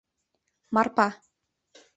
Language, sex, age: Mari, female, under 19